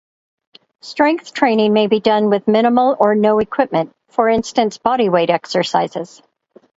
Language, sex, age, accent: English, female, 60-69, United States English